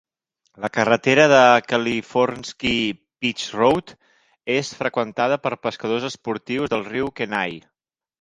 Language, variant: Catalan, Central